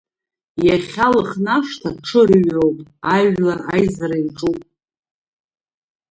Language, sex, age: Abkhazian, female, 40-49